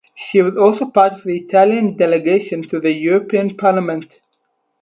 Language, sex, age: English, male, 19-29